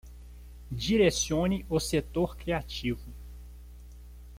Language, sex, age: Portuguese, male, 30-39